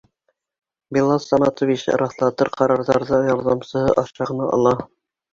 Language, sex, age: Bashkir, female, 60-69